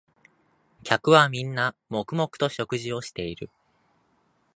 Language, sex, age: Japanese, male, 19-29